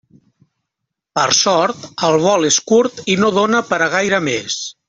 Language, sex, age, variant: Catalan, male, 40-49, Central